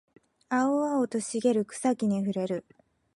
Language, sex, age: Japanese, female, 19-29